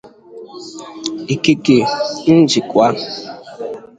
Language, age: Igbo, under 19